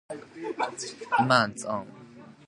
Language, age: English, under 19